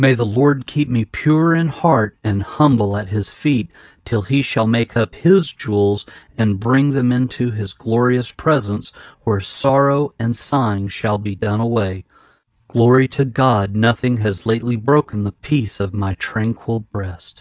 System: none